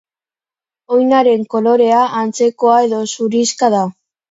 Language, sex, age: Basque, female, under 19